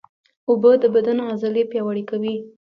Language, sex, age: Pashto, female, 19-29